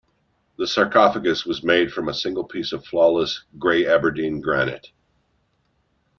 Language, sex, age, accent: English, male, 50-59, United States English